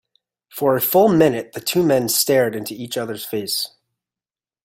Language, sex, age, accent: English, male, 30-39, United States English